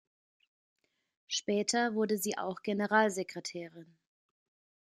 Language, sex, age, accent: German, female, 30-39, Deutschland Deutsch